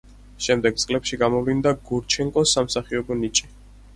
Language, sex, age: Georgian, male, 19-29